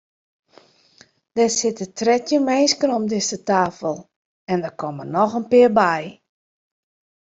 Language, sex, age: Western Frisian, female, 40-49